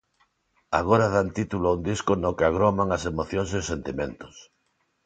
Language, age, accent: Galician, 40-49, Neofalante